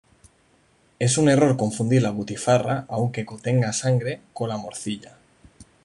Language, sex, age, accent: Spanish, male, 19-29, España: Norte peninsular (Asturias, Castilla y León, Cantabria, País Vasco, Navarra, Aragón, La Rioja, Guadalajara, Cuenca)